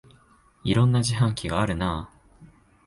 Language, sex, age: Japanese, male, 19-29